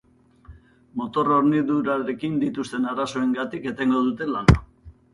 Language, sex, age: Basque, male, 50-59